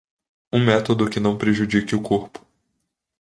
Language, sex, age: Portuguese, male, 19-29